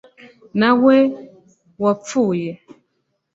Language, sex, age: Kinyarwanda, female, 19-29